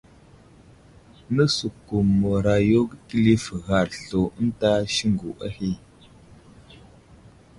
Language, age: Wuzlam, 19-29